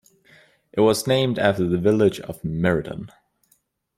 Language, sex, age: English, male, under 19